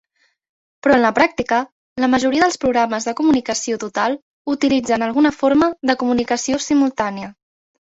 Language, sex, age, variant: Catalan, female, 19-29, Central